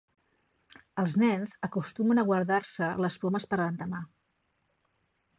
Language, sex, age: Catalan, female, 50-59